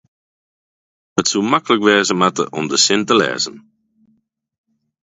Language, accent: Western Frisian, Wâldfrysk